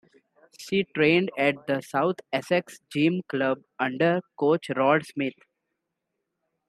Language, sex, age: English, male, 19-29